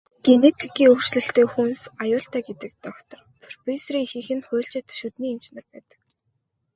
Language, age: Mongolian, 19-29